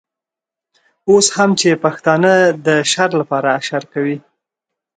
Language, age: Pashto, 19-29